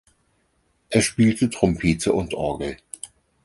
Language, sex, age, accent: German, male, 50-59, Deutschland Deutsch